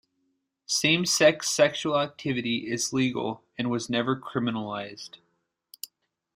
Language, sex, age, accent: English, male, 19-29, United States English